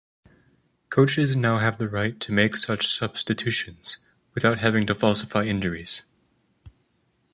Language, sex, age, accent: English, male, 30-39, United States English